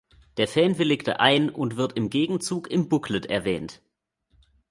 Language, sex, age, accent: German, male, 19-29, Deutschland Deutsch